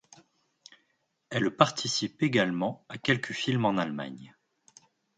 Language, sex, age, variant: French, male, 30-39, Français de métropole